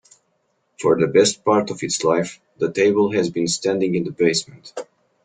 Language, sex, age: English, male, 19-29